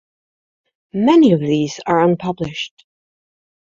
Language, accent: English, England English